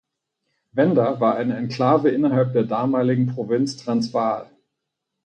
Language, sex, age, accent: German, male, 40-49, Deutschland Deutsch